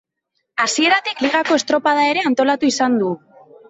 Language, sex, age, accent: Basque, female, 19-29, Mendebalekoa (Araba, Bizkaia, Gipuzkoako mendebaleko herri batzuk)